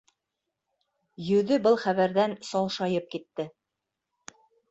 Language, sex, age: Bashkir, female, 40-49